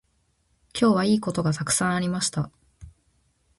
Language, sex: Japanese, female